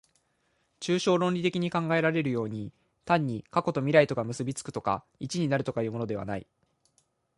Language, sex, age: Japanese, male, 19-29